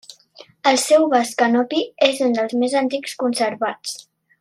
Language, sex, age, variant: Catalan, female, under 19, Central